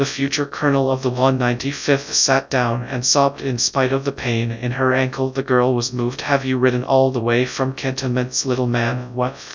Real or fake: fake